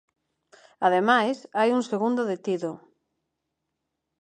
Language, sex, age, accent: Galician, female, 30-39, Neofalante